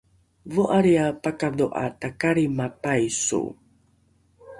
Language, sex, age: Rukai, female, 40-49